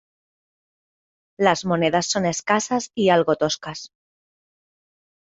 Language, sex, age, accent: Spanish, female, 30-39, España: Centro-Sur peninsular (Madrid, Toledo, Castilla-La Mancha)